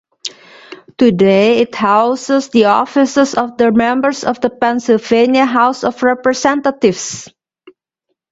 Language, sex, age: English, female, 40-49